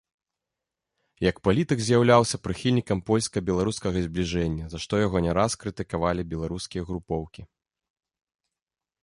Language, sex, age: Belarusian, male, 30-39